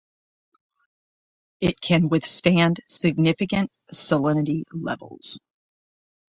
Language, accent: English, United States English